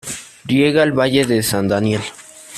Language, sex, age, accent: Spanish, male, under 19, México